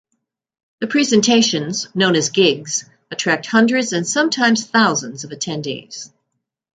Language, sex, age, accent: English, female, 70-79, United States English